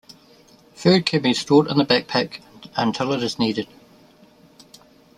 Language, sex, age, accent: English, male, 30-39, New Zealand English